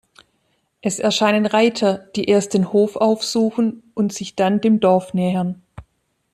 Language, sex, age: German, female, 40-49